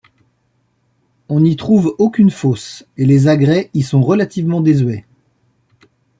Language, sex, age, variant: French, male, 40-49, Français de métropole